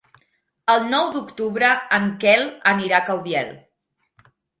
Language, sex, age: Catalan, female, 19-29